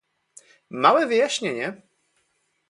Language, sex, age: Polish, male, 30-39